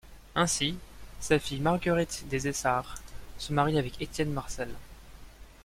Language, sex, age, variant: French, male, 19-29, Français de métropole